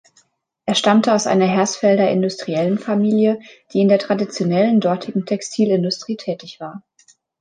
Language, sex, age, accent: German, female, 19-29, Deutschland Deutsch